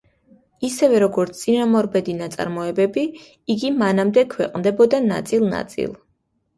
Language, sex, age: Georgian, female, 19-29